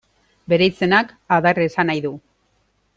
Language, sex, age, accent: Basque, female, 40-49, Erdialdekoa edo Nafarra (Gipuzkoa, Nafarroa)